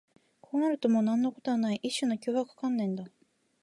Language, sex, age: Japanese, female, 19-29